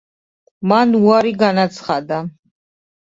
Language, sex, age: Georgian, female, 40-49